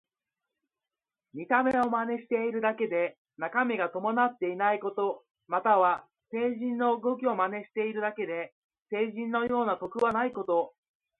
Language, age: Japanese, 30-39